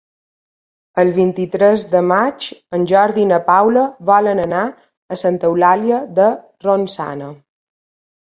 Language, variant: Catalan, Balear